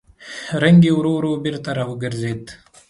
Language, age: Pashto, 19-29